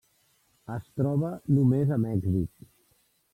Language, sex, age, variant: Catalan, male, 50-59, Central